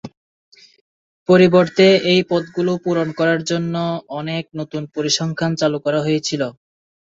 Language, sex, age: Bengali, male, 19-29